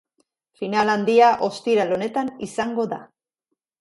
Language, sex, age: Basque, female, 50-59